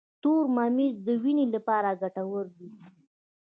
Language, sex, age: Pashto, female, 19-29